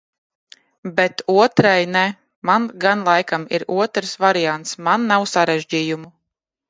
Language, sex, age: Latvian, female, 30-39